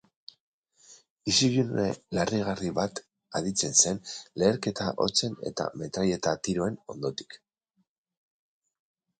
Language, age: Basque, 40-49